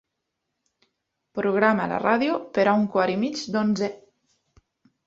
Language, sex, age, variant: Catalan, female, 19-29, Nord-Occidental